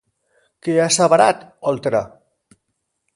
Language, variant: Catalan, Central